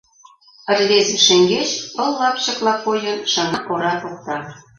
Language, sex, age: Mari, female, 40-49